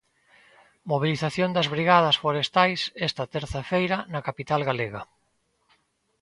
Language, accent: Galician, Normativo (estándar)